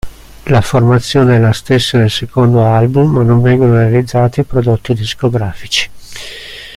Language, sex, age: Italian, male, 60-69